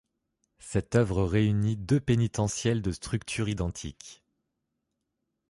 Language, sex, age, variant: French, male, 30-39, Français de métropole